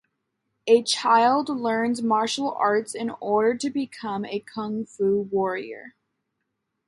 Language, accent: English, United States English